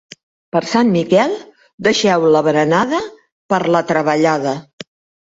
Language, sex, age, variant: Catalan, female, 70-79, Central